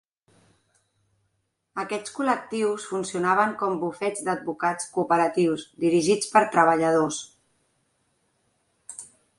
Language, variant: Catalan, Nord-Occidental